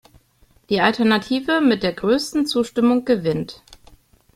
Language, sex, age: German, female, 30-39